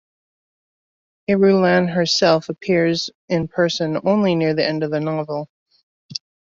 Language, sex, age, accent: English, female, 30-39, United States English